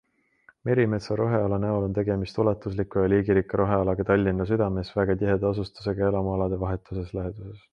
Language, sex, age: Estonian, male, 19-29